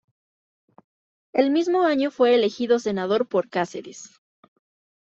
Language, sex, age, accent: Spanish, female, 19-29, México